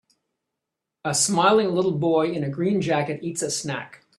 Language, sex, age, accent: English, male, 60-69, Canadian English